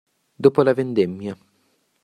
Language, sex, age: Italian, male, under 19